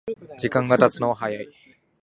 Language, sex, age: Japanese, male, under 19